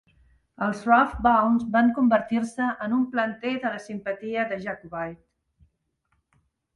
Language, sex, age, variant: Catalan, female, 50-59, Central